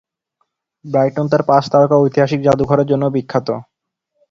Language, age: Bengali, under 19